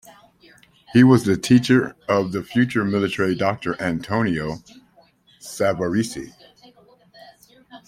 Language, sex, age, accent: English, male, 60-69, United States English